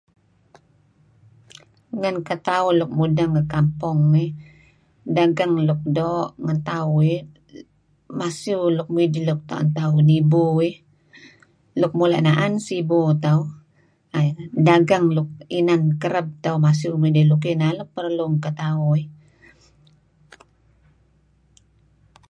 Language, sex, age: Kelabit, female, 60-69